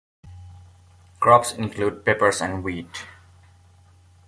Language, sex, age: English, male, 19-29